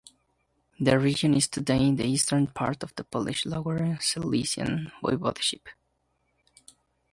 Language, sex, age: English, male, under 19